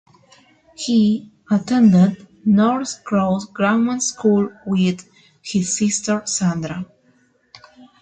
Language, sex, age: English, female, 19-29